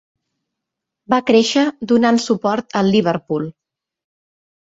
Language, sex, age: Catalan, female, 30-39